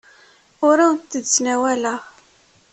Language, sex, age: Kabyle, female, 30-39